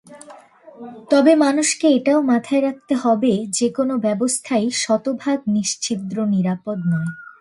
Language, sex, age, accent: Bengali, female, under 19, প্রমিত বাংলা